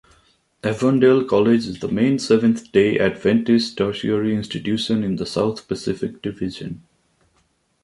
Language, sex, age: English, male, 19-29